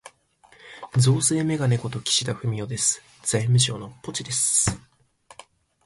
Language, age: Japanese, 19-29